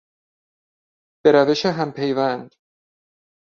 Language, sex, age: Persian, male, 40-49